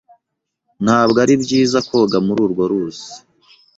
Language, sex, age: Kinyarwanda, male, 19-29